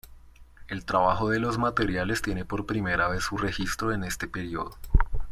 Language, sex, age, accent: Spanish, male, 19-29, Andino-Pacífico: Colombia, Perú, Ecuador, oeste de Bolivia y Venezuela andina